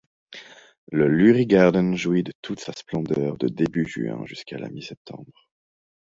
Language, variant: French, Français de métropole